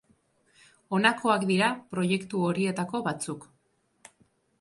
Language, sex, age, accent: Basque, female, 30-39, Mendebalekoa (Araba, Bizkaia, Gipuzkoako mendebaleko herri batzuk)